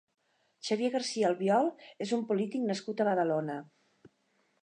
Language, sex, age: Catalan, female, 50-59